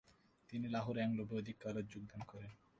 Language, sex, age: Bengali, male, 19-29